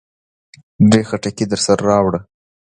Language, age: Pashto, 19-29